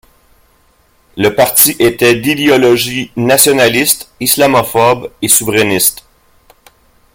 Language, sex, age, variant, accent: French, male, 50-59, Français d'Amérique du Nord, Français du Canada